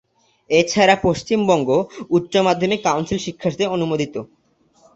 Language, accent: Bengali, Bengali